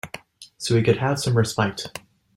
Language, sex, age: English, male, 19-29